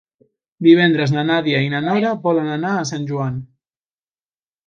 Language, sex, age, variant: Catalan, male, under 19, Central